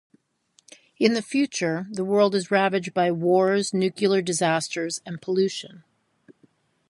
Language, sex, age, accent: English, female, 50-59, United States English